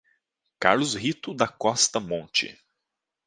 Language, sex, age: Portuguese, male, 30-39